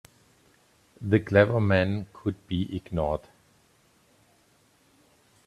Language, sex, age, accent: English, male, 50-59, Australian English